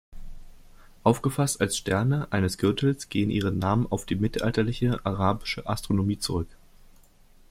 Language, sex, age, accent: German, male, 19-29, Deutschland Deutsch